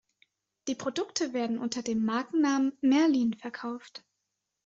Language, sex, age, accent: German, female, 19-29, Deutschland Deutsch